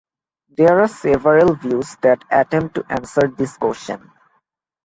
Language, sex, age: English, male, 19-29